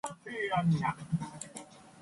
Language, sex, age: English, female, 19-29